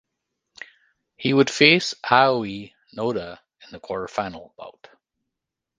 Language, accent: English, Canadian English; Irish English